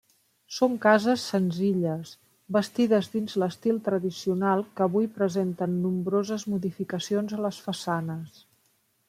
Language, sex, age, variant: Catalan, female, 50-59, Central